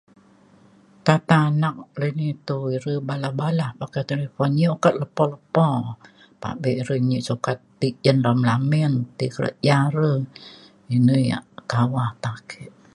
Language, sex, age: Mainstream Kenyah, female, 70-79